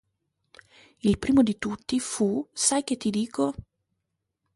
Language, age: Italian, 19-29